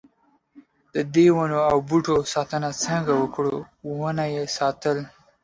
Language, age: Pashto, 19-29